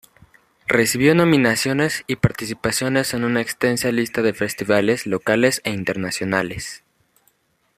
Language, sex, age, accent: Spanish, male, under 19, México